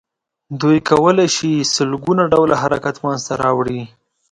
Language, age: Pashto, 19-29